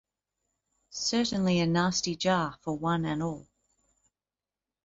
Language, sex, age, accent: English, female, 40-49, Australian English